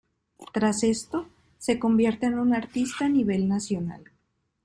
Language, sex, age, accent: Spanish, female, 19-29, México